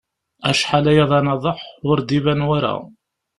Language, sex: Kabyle, male